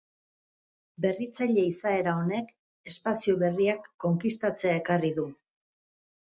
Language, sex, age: Basque, female, 50-59